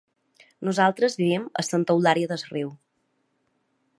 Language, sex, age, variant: Catalan, female, 30-39, Balear